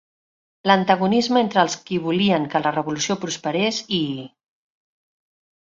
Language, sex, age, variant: Catalan, female, 40-49, Central